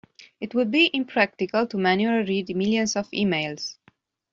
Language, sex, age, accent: English, female, 30-39, United States English